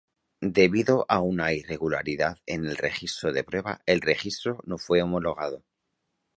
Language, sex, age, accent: Spanish, male, 30-39, España: Norte peninsular (Asturias, Castilla y León, Cantabria, País Vasco, Navarra, Aragón, La Rioja, Guadalajara, Cuenca)